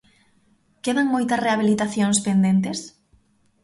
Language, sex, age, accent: Galician, female, 19-29, Normativo (estándar)